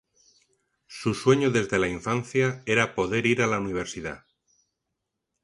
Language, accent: Spanish, España: Centro-Sur peninsular (Madrid, Toledo, Castilla-La Mancha)